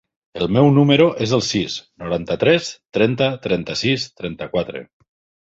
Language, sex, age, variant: Catalan, male, 40-49, Septentrional